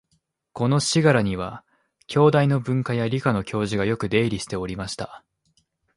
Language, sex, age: Japanese, male, 19-29